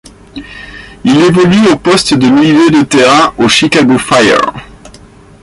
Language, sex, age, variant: French, male, 30-39, Français de métropole